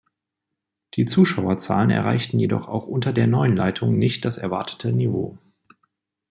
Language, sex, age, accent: German, male, 30-39, Deutschland Deutsch